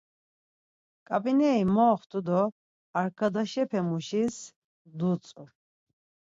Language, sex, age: Laz, female, 40-49